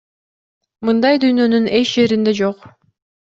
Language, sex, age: Kyrgyz, female, 19-29